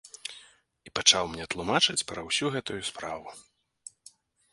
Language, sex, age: Belarusian, male, 30-39